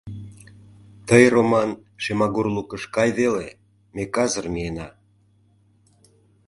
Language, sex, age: Mari, male, 50-59